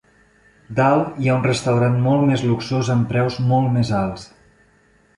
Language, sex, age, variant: Catalan, male, 30-39, Nord-Occidental